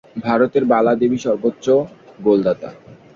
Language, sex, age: Bengali, male, 19-29